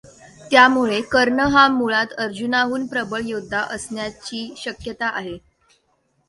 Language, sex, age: Marathi, female, under 19